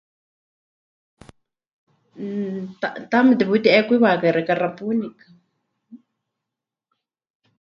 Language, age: Huichol, 30-39